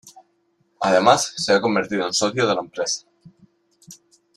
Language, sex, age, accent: Spanish, male, 19-29, España: Islas Canarias